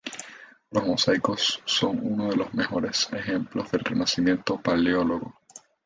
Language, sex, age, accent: Spanish, male, 19-29, Caribe: Cuba, Venezuela, Puerto Rico, República Dominicana, Panamá, Colombia caribeña, México caribeño, Costa del golfo de México